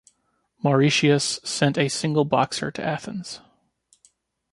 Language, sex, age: English, male, 30-39